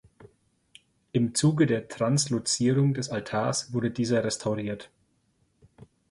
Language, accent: German, Deutschland Deutsch